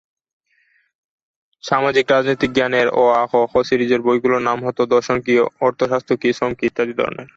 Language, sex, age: Bengali, male, 19-29